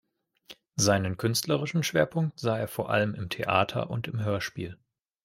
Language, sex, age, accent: German, male, 19-29, Deutschland Deutsch